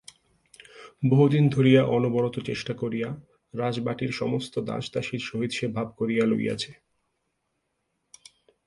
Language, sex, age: Bengali, male, 19-29